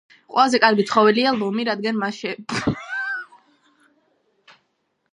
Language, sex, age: Georgian, female, under 19